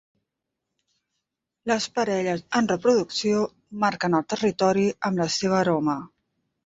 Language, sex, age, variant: Catalan, female, 50-59, Central